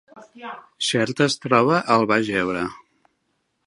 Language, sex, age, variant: Catalan, male, 60-69, Central